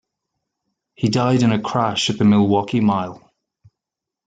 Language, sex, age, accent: English, male, 40-49, Irish English